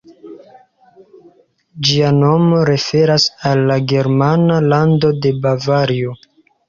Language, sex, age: Esperanto, male, 19-29